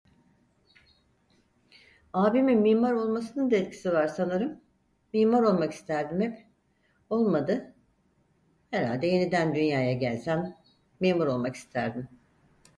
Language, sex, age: Turkish, female, 70-79